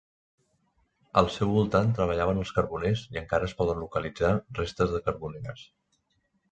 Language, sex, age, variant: Catalan, male, 30-39, Septentrional